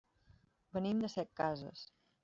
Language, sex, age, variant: Catalan, female, 30-39, Central